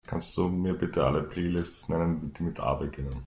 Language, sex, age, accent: German, male, 19-29, Österreichisches Deutsch